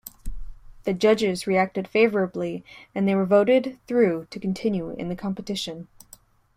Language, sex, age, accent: English, female, 19-29, United States English